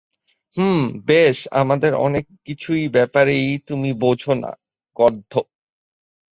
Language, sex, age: Bengali, male, 19-29